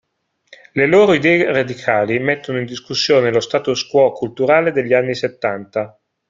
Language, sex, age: Italian, male, 40-49